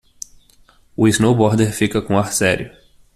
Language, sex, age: Portuguese, male, 19-29